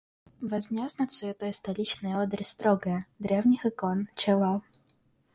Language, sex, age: Russian, female, under 19